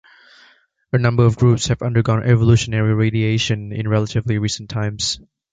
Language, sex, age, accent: English, male, 19-29, United States English